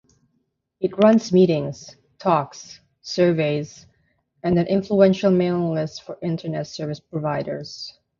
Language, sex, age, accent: English, female, 30-39, Canadian English; Filipino